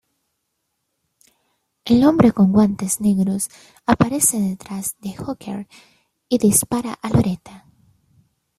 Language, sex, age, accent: Spanish, female, 19-29, América central